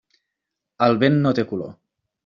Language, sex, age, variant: Catalan, male, 40-49, Central